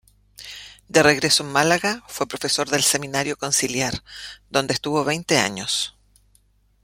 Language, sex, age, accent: Spanish, female, 50-59, Chileno: Chile, Cuyo